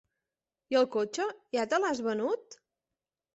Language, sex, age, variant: Catalan, female, 30-39, Central